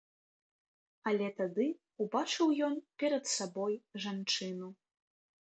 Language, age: Belarusian, 19-29